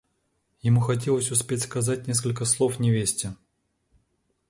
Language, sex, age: Russian, male, 40-49